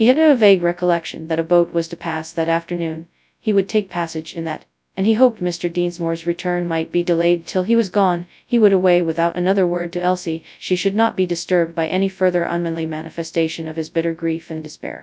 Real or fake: fake